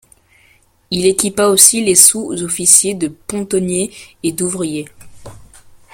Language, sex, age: French, male, under 19